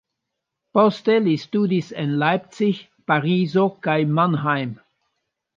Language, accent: Esperanto, Internacia